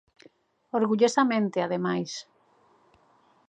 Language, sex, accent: Galician, female, Normativo (estándar)